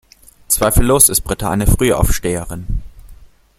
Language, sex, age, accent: German, male, 19-29, Deutschland Deutsch